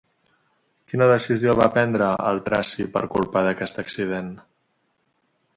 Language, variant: Catalan, Central